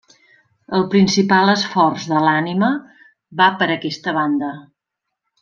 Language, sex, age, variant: Catalan, female, 50-59, Central